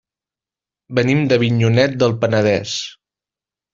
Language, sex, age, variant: Catalan, male, 19-29, Central